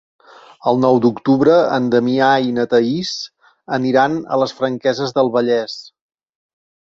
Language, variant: Catalan, Central